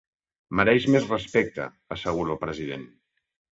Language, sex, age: Catalan, male, 50-59